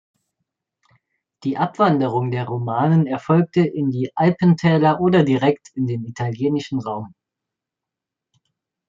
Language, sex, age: German, male, 19-29